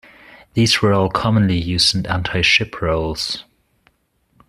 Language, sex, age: English, male, 30-39